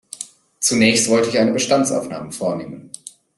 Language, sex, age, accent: German, male, 30-39, Deutschland Deutsch